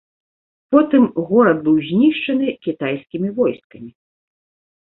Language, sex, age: Belarusian, female, 40-49